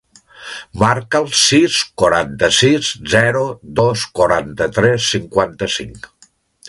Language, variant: Catalan, Nord-Occidental